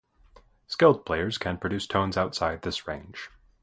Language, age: English, 30-39